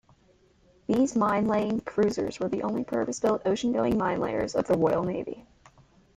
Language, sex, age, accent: English, female, under 19, United States English